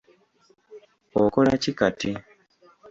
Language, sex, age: Ganda, male, 19-29